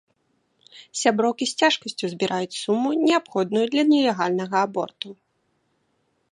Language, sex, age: Belarusian, female, 19-29